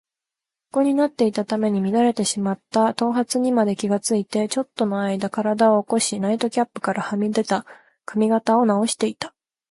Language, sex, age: Japanese, female, 19-29